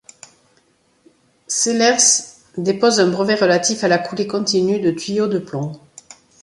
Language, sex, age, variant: French, female, 50-59, Français de métropole